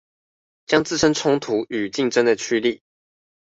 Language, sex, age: Chinese, male, 19-29